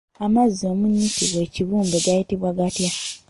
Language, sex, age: Ganda, male, 19-29